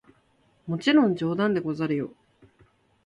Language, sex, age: Japanese, female, 19-29